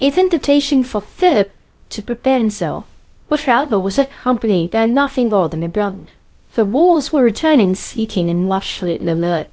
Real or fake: fake